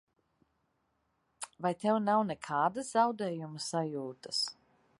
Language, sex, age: Latvian, female, 50-59